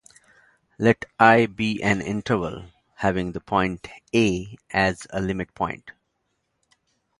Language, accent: English, India and South Asia (India, Pakistan, Sri Lanka)